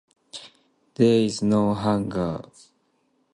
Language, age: English, 19-29